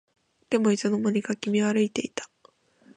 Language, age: Japanese, under 19